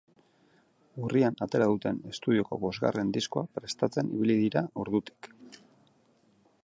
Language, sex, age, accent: Basque, male, 40-49, Mendebalekoa (Araba, Bizkaia, Gipuzkoako mendebaleko herri batzuk)